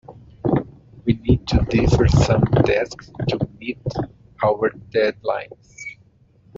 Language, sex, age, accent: English, male, 30-39, United States English